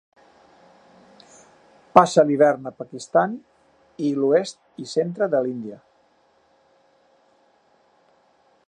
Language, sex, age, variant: Catalan, male, 40-49, Balear